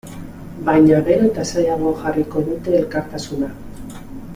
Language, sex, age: Basque, female, 50-59